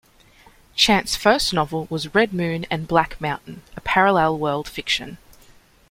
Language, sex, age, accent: English, female, 19-29, Australian English